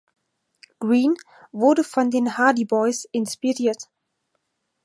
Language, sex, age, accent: German, female, 19-29, Deutschland Deutsch